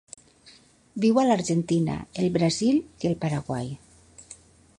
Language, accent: Catalan, valencià; valencià meridional